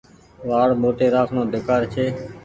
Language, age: Goaria, 19-29